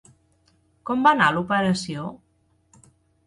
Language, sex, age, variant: Catalan, female, 30-39, Central